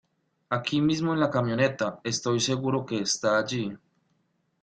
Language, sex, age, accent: Spanish, male, 30-39, Caribe: Cuba, Venezuela, Puerto Rico, República Dominicana, Panamá, Colombia caribeña, México caribeño, Costa del golfo de México